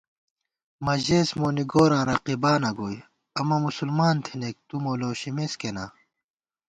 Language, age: Gawar-Bati, 30-39